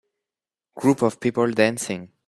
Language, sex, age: English, male, under 19